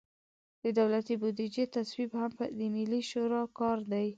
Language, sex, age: Pashto, female, 19-29